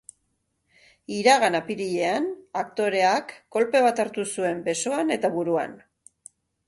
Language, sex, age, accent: Basque, female, 40-49, Mendebalekoa (Araba, Bizkaia, Gipuzkoako mendebaleko herri batzuk)